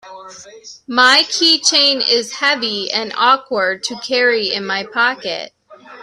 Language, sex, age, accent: English, female, 30-39, United States English